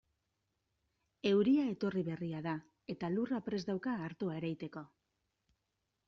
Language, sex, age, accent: Basque, female, 40-49, Mendebalekoa (Araba, Bizkaia, Gipuzkoako mendebaleko herri batzuk)